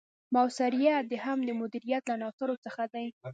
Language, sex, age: Pashto, female, 19-29